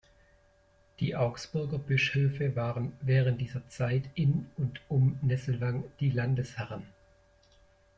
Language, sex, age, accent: German, male, 30-39, Deutschland Deutsch